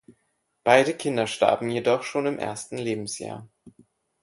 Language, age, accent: German, 19-29, Deutschland Deutsch